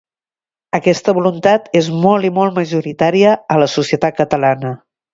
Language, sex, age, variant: Catalan, female, 50-59, Septentrional